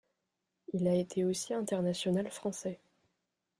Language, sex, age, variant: French, female, under 19, Français de métropole